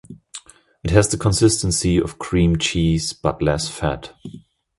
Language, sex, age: English, male, 30-39